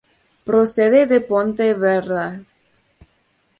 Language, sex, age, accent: Spanish, female, under 19, México